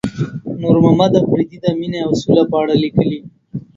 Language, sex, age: Pashto, male, 19-29